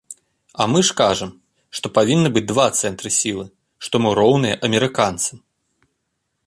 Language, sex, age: Belarusian, male, 30-39